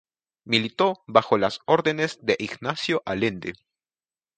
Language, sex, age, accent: Spanish, male, under 19, Andino-Pacífico: Colombia, Perú, Ecuador, oeste de Bolivia y Venezuela andina